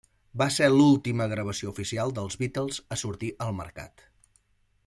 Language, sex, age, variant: Catalan, male, 40-49, Central